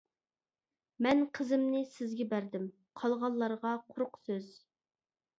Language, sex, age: Uyghur, male, 19-29